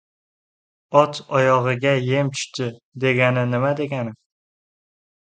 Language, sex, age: Uzbek, male, 19-29